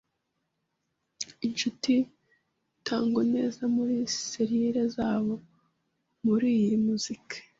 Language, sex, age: Kinyarwanda, female, 30-39